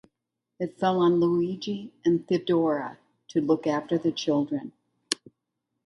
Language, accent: English, United States English